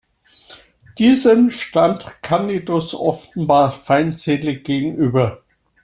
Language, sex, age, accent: German, male, 60-69, Deutschland Deutsch